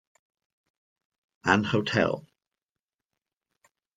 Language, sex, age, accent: English, male, 40-49, England English